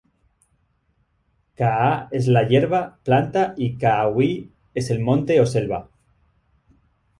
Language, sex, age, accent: Spanish, male, 30-39, España: Norte peninsular (Asturias, Castilla y León, Cantabria, País Vasco, Navarra, Aragón, La Rioja, Guadalajara, Cuenca)